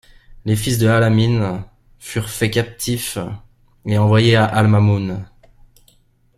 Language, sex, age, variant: French, male, 30-39, Français de métropole